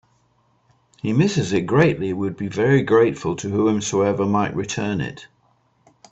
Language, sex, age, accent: English, male, 60-69, England English